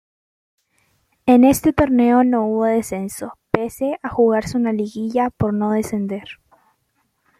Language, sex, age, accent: Spanish, female, under 19, Chileno: Chile, Cuyo